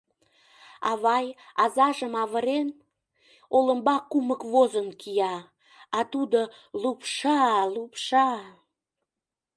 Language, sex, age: Mari, female, 30-39